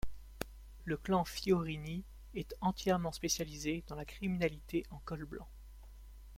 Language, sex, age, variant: French, male, 19-29, Français de métropole